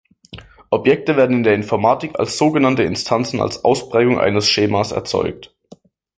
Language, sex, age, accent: German, male, 19-29, Deutschland Deutsch